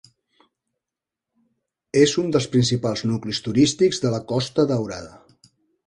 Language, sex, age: Catalan, male, 50-59